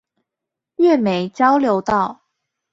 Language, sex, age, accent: Chinese, female, 19-29, 出生地：桃園市